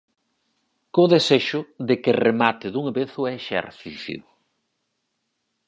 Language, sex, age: Galician, male, 40-49